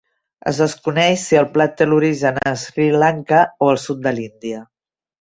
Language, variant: Catalan, Central